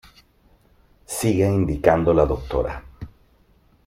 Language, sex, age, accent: Spanish, male, 40-49, Caribe: Cuba, Venezuela, Puerto Rico, República Dominicana, Panamá, Colombia caribeña, México caribeño, Costa del golfo de México